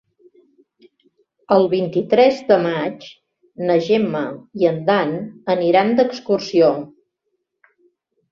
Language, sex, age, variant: Catalan, female, 50-59, Central